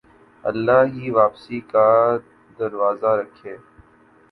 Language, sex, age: Urdu, male, 19-29